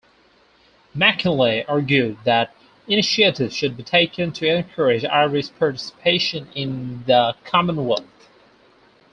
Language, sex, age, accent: English, male, 19-29, England English